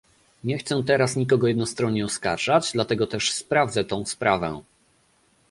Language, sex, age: Polish, male, 30-39